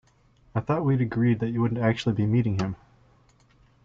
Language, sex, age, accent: English, male, 30-39, United States English